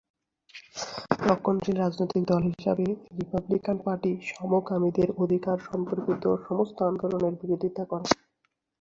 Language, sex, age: Bengali, male, 19-29